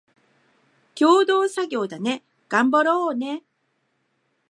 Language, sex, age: Japanese, female, 50-59